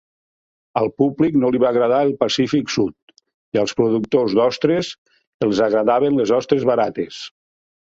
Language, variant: Catalan, Nord-Occidental